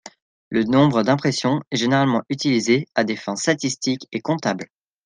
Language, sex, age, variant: French, male, under 19, Français de métropole